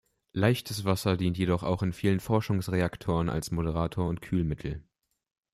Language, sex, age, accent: German, male, 19-29, Deutschland Deutsch